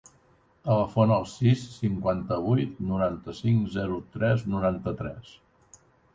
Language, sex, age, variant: Catalan, male, 60-69, Central